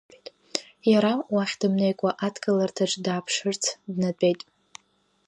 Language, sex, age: Abkhazian, female, under 19